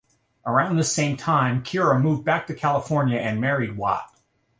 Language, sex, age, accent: English, male, 40-49, United States English